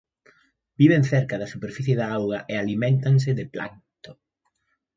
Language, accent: Galician, Central (gheada)